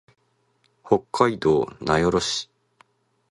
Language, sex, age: Japanese, male, 19-29